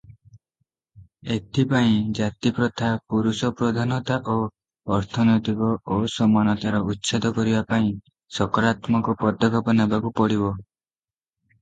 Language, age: Odia, 19-29